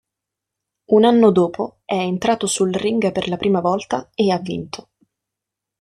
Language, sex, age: Italian, female, 19-29